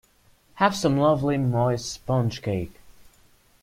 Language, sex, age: English, male, under 19